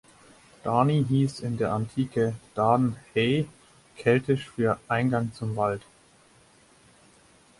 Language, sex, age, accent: German, male, 19-29, Deutschland Deutsch